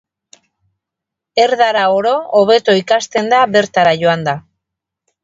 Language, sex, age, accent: Basque, female, 40-49, Erdialdekoa edo Nafarra (Gipuzkoa, Nafarroa)